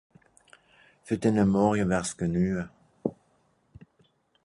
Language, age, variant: Swiss German, 70-79, Nordniederàlemmànisch (Rishoffe, Zàwere, Bùsswìller, Hawenau, Brüemt, Stroossbùri, Molse, Dàmbàch, Schlettstàtt, Pfàlzbùri usw.)